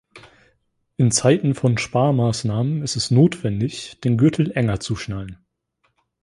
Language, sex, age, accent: German, male, 19-29, Deutschland Deutsch